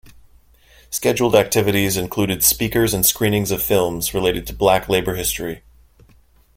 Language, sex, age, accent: English, male, 19-29, United States English